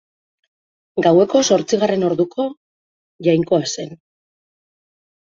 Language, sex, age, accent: Basque, female, 50-59, Mendebalekoa (Araba, Bizkaia, Gipuzkoako mendebaleko herri batzuk)